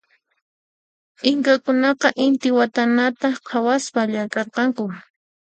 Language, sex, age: Puno Quechua, female, 19-29